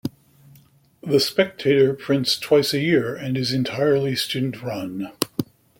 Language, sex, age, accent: English, male, 50-59, United States English